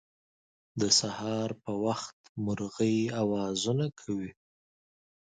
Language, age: Pashto, 19-29